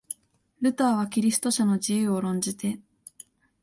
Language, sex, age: Japanese, female, under 19